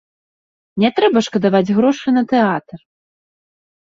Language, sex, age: Belarusian, female, 19-29